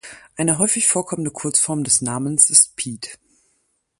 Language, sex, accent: German, female, Deutschland Deutsch